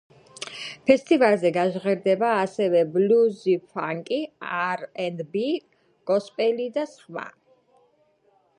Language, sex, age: Georgian, female, 19-29